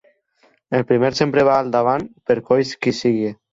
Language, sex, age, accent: Catalan, male, under 19, valencià